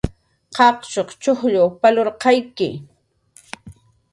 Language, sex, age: Jaqaru, female, 40-49